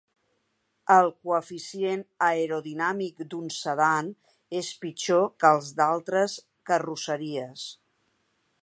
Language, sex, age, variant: Catalan, female, 50-59, Central